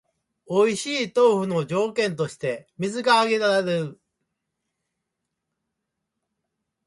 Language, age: Japanese, 70-79